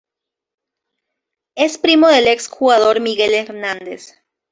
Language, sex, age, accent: Spanish, female, 19-29, Andino-Pacífico: Colombia, Perú, Ecuador, oeste de Bolivia y Venezuela andina